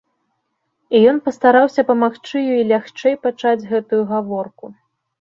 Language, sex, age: Belarusian, female, 19-29